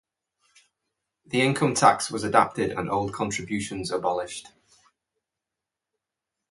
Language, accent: English, England English